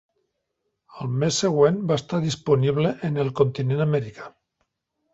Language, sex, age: Catalan, male, 60-69